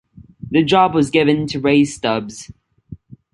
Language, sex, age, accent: English, male, under 19, United States English